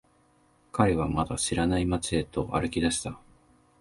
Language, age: Japanese, 19-29